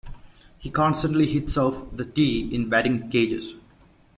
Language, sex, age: English, male, 19-29